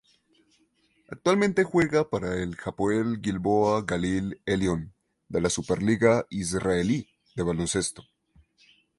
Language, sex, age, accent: Spanish, male, 19-29, Andino-Pacífico: Colombia, Perú, Ecuador, oeste de Bolivia y Venezuela andina